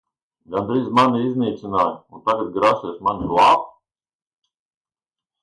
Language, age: Latvian, 40-49